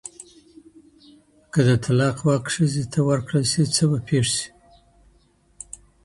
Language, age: Pashto, 50-59